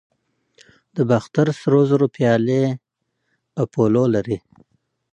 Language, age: Pashto, 40-49